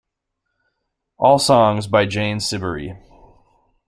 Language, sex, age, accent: English, male, 19-29, United States English